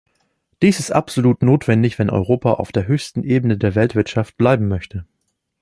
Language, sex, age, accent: German, male, 19-29, Deutschland Deutsch